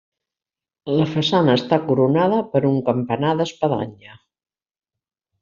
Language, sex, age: Catalan, female, 70-79